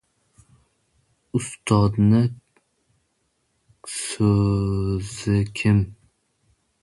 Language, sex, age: Uzbek, male, 19-29